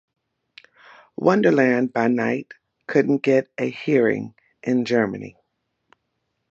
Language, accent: English, United States English